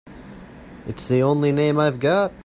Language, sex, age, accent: English, male, 19-29, United States English